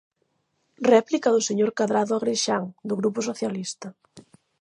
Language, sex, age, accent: Galician, female, 30-39, Central (gheada); Normativo (estándar)